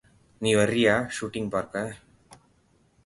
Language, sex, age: Tamil, male, 40-49